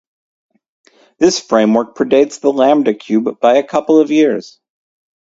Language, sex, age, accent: English, male, 30-39, United States English